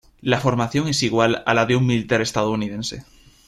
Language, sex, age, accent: Spanish, male, under 19, España: Norte peninsular (Asturias, Castilla y León, Cantabria, País Vasco, Navarra, Aragón, La Rioja, Guadalajara, Cuenca)